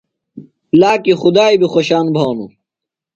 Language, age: Phalura, under 19